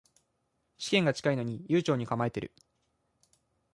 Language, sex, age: Japanese, male, 19-29